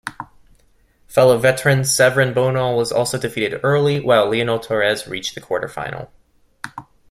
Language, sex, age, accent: English, male, 19-29, United States English